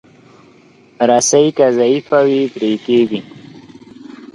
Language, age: Pashto, 19-29